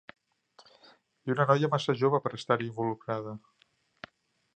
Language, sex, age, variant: Catalan, male, 60-69, Central